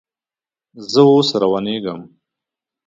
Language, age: Pashto, 30-39